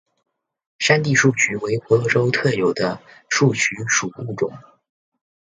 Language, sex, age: Chinese, male, under 19